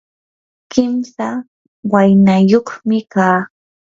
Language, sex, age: Yanahuanca Pasco Quechua, female, 19-29